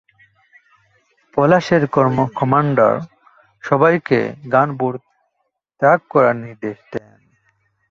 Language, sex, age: Bengali, male, 19-29